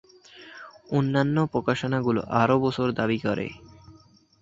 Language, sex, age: Bengali, male, under 19